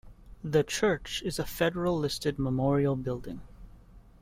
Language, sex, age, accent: English, male, 19-29, Canadian English